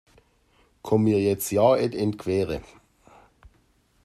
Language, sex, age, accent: German, male, 50-59, Deutschland Deutsch